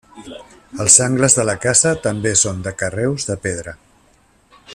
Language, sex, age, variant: Catalan, male, 50-59, Central